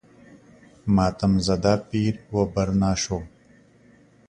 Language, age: Pashto, 30-39